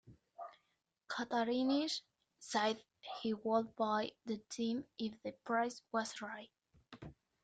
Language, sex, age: English, female, under 19